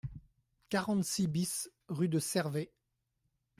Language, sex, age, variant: French, male, 40-49, Français de métropole